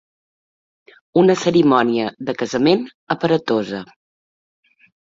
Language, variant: Catalan, Central